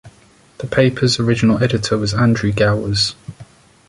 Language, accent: English, England English